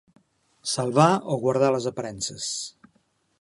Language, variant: Catalan, Central